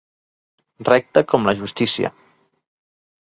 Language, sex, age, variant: Catalan, male, 19-29, Central